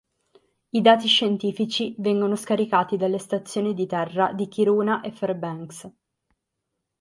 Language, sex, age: Italian, female, 19-29